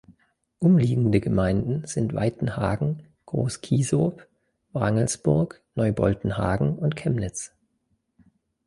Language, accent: German, Deutschland Deutsch